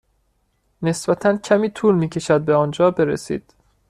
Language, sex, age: Persian, male, 19-29